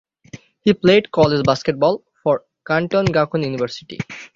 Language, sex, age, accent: English, male, 19-29, United States English; England English